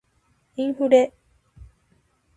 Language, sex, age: Japanese, female, 19-29